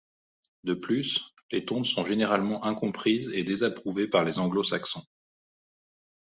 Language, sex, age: French, male, 30-39